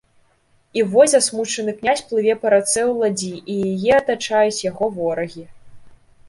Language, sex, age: Belarusian, female, 19-29